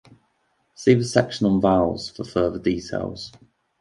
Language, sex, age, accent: English, male, 19-29, England English